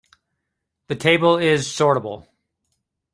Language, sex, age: English, male, 30-39